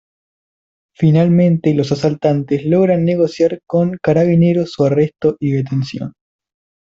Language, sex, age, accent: Spanish, male, under 19, Rioplatense: Argentina, Uruguay, este de Bolivia, Paraguay